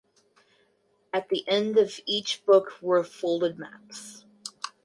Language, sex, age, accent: English, female, 19-29, United States English